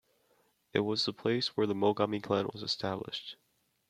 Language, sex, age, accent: English, male, under 19, United States English